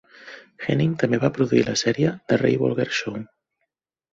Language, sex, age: Catalan, female, 30-39